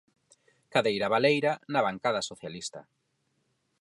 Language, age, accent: Galician, 40-49, Normativo (estándar); Neofalante